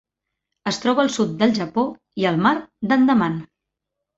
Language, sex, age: Catalan, female, 40-49